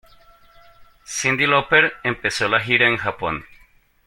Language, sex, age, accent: Spanish, male, 40-49, Andino-Pacífico: Colombia, Perú, Ecuador, oeste de Bolivia y Venezuela andina